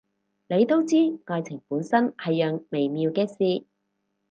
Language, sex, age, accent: Cantonese, female, 30-39, 广州音